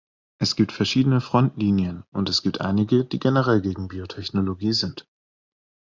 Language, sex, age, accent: German, male, 19-29, Deutschland Deutsch